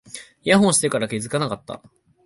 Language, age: Japanese, 19-29